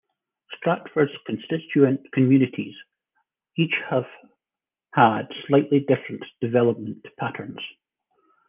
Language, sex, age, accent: English, male, 40-49, Scottish English